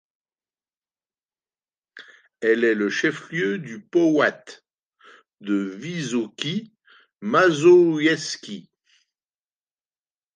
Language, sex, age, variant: French, male, 60-69, Français de métropole